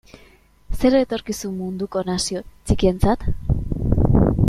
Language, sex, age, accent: Basque, female, 19-29, Mendebalekoa (Araba, Bizkaia, Gipuzkoako mendebaleko herri batzuk)